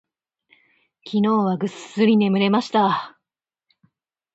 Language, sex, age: Japanese, female, 40-49